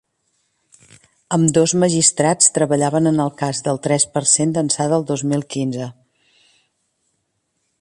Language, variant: Catalan, Central